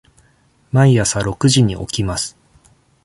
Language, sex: Japanese, male